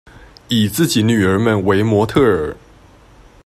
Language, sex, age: Chinese, male, 30-39